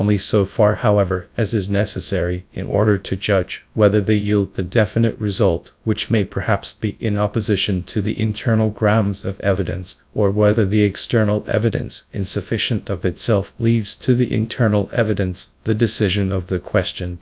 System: TTS, GradTTS